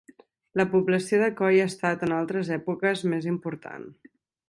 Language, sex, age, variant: Catalan, female, 19-29, Central